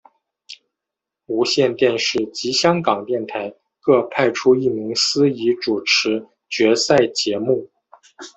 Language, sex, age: Chinese, male, 40-49